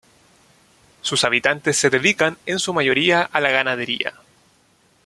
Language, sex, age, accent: Spanish, male, 19-29, Chileno: Chile, Cuyo